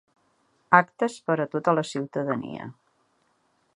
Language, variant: Catalan, Central